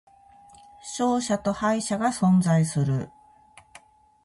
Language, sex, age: Japanese, female, 40-49